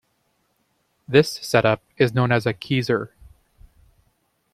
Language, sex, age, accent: English, male, 19-29, Canadian English